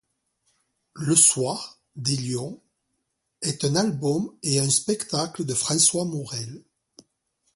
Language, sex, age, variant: French, male, 40-49, Français de métropole